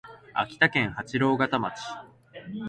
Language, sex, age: Japanese, male, 19-29